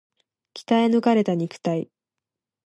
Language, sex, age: Japanese, female, 19-29